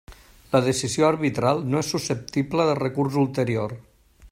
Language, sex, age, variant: Catalan, male, 60-69, Nord-Occidental